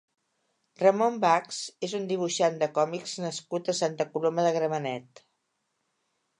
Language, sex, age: Catalan, female, 60-69